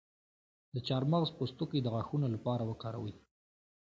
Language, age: Pashto, 19-29